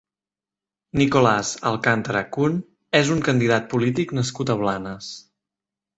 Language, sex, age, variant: Catalan, male, 19-29, Septentrional